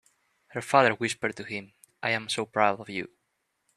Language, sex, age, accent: English, male, 19-29, United States English